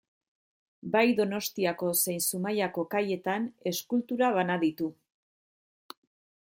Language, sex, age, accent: Basque, female, 40-49, Mendebalekoa (Araba, Bizkaia, Gipuzkoako mendebaleko herri batzuk)